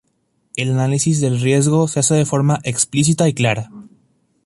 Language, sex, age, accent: Spanish, male, under 19, México